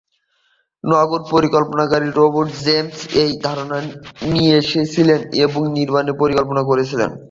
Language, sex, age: Bengali, male, 19-29